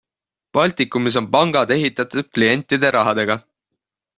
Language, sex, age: Estonian, male, 19-29